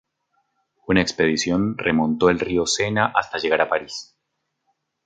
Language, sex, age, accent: Spanish, male, 30-39, Andino-Pacífico: Colombia, Perú, Ecuador, oeste de Bolivia y Venezuela andina